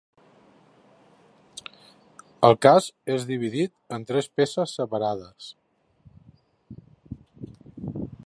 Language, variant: Catalan, Central